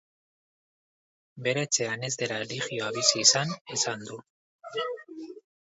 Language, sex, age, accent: Basque, male, 40-49, Mendebalekoa (Araba, Bizkaia, Gipuzkoako mendebaleko herri batzuk)